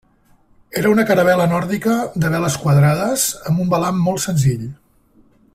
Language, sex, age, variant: Catalan, male, 60-69, Central